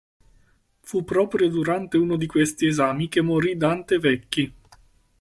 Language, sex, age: Italian, male, 19-29